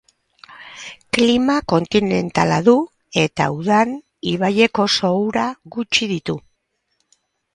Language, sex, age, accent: Basque, female, 60-69, Erdialdekoa edo Nafarra (Gipuzkoa, Nafarroa)